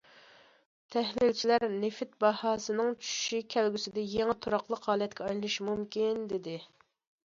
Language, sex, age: Uyghur, female, 30-39